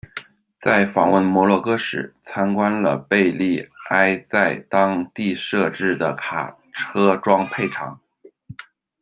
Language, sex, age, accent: Chinese, male, 30-39, 出生地：北京市